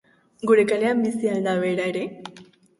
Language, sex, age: Basque, female, under 19